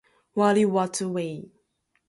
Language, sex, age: English, female, 19-29